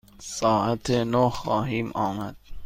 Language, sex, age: Persian, male, 30-39